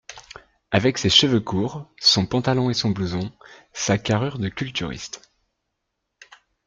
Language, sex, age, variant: French, male, 30-39, Français de métropole